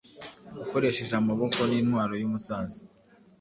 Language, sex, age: Kinyarwanda, male, 19-29